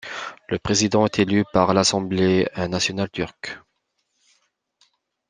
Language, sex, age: French, male, 30-39